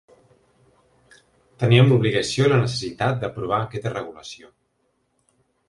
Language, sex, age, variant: Catalan, male, 19-29, Central